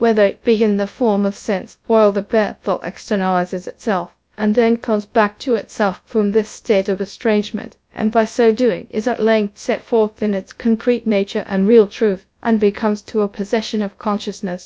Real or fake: fake